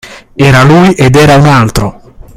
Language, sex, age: Italian, male, 30-39